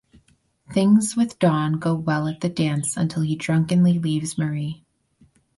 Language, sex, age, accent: English, female, 19-29, United States English